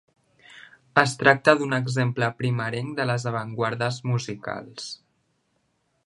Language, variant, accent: Catalan, Central, central